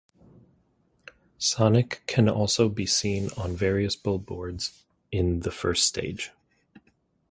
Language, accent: English, United States English